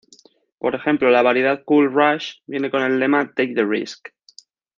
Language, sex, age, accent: Spanish, male, 19-29, España: Norte peninsular (Asturias, Castilla y León, Cantabria, País Vasco, Navarra, Aragón, La Rioja, Guadalajara, Cuenca)